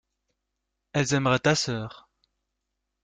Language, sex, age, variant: French, male, 19-29, Français de métropole